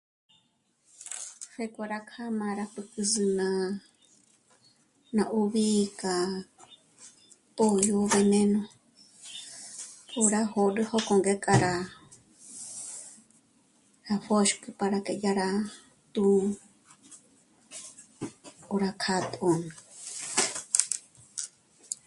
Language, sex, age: Michoacán Mazahua, female, 19-29